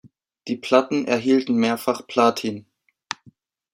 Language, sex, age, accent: German, male, under 19, Deutschland Deutsch